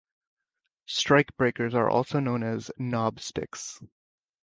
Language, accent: English, United States English